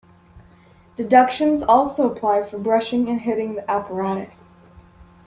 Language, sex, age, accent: English, female, under 19, United States English